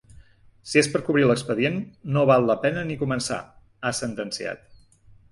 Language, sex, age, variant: Catalan, male, 50-59, Septentrional